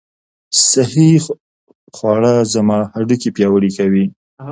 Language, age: Pashto, 30-39